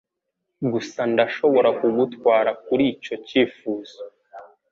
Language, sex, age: Kinyarwanda, male, 19-29